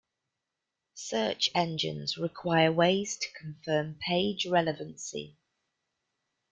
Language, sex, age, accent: English, female, 40-49, England English